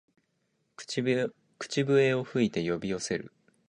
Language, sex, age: Japanese, male, 19-29